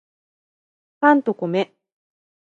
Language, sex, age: Japanese, female, 30-39